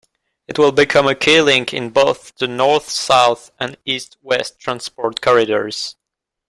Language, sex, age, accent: English, male, 19-29, United States English